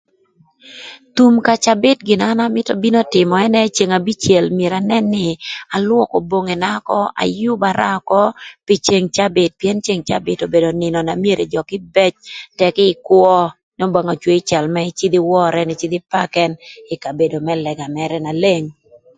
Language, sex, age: Thur, female, 50-59